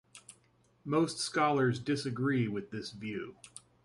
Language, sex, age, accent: English, male, 30-39, United States English